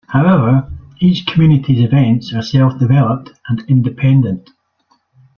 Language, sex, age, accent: English, male, 50-59, Scottish English